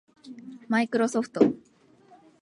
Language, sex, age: Japanese, female, 19-29